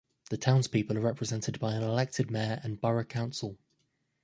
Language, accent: English, England English